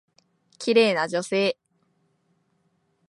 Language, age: Japanese, 19-29